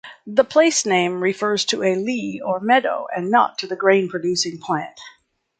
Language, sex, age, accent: English, female, 70-79, United States English